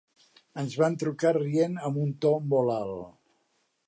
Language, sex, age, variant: Catalan, male, 60-69, Central